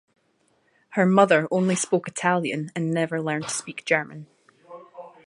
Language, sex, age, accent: English, female, 19-29, Scottish English